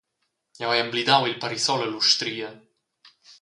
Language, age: Romansh, 19-29